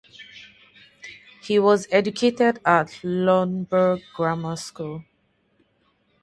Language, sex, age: English, female, 19-29